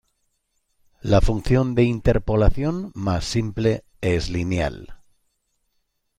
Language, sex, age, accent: Spanish, male, 50-59, España: Centro-Sur peninsular (Madrid, Toledo, Castilla-La Mancha)